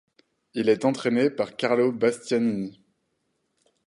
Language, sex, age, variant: French, male, 19-29, Français de métropole